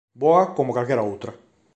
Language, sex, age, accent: Galician, male, 30-39, Normativo (estándar)